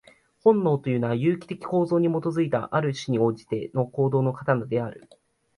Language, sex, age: Japanese, male, 19-29